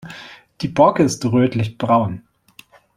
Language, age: German, 30-39